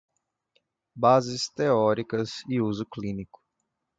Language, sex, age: Portuguese, male, 19-29